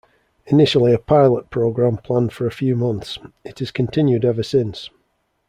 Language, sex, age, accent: English, male, 40-49, England English